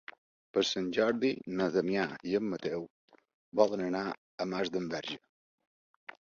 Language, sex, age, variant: Catalan, male, 50-59, Balear